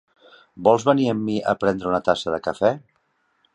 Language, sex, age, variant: Catalan, male, 50-59, Central